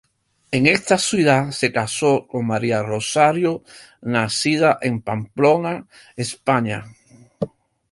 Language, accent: Spanish, Caribe: Cuba, Venezuela, Puerto Rico, República Dominicana, Panamá, Colombia caribeña, México caribeño, Costa del golfo de México